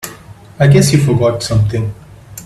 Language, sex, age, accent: English, male, 19-29, India and South Asia (India, Pakistan, Sri Lanka)